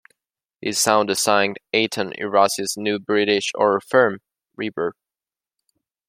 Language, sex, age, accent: English, male, 19-29, United States English